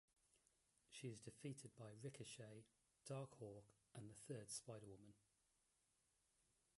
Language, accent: English, England English